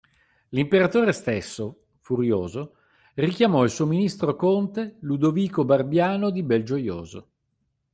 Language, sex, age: Italian, male, 50-59